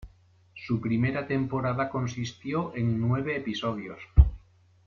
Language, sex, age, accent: Spanish, male, 40-49, España: Sur peninsular (Andalucia, Extremadura, Murcia)